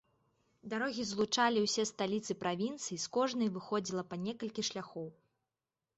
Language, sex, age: Belarusian, female, 30-39